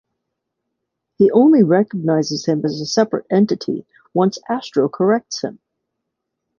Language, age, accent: English, 40-49, United States English